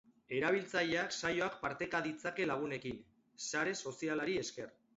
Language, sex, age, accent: Basque, male, 30-39, Mendebalekoa (Araba, Bizkaia, Gipuzkoako mendebaleko herri batzuk)